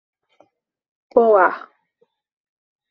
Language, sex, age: Portuguese, female, 19-29